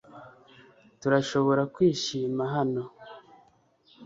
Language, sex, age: Kinyarwanda, male, 30-39